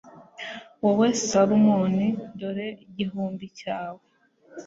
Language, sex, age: Kinyarwanda, female, 19-29